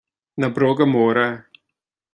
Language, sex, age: Irish, male, 19-29